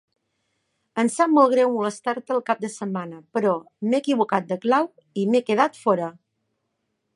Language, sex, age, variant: Catalan, female, 50-59, Balear